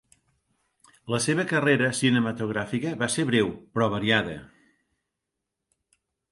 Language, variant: Catalan, Central